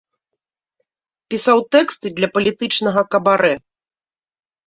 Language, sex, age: Belarusian, female, 30-39